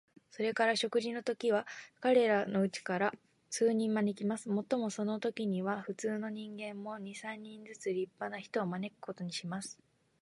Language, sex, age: Japanese, female, 19-29